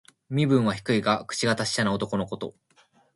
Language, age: Japanese, under 19